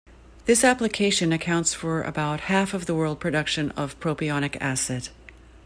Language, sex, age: English, female, 50-59